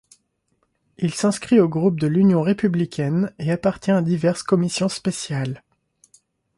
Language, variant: French, Français de métropole